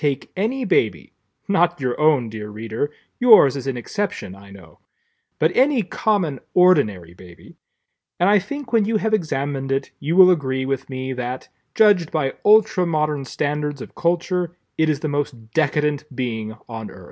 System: none